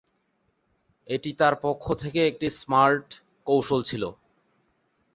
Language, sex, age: Bengali, male, 19-29